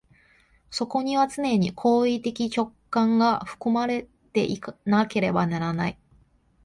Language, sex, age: Japanese, female, 19-29